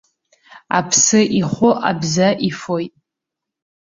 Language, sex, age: Abkhazian, female, under 19